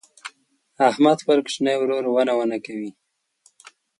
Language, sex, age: Pashto, male, 19-29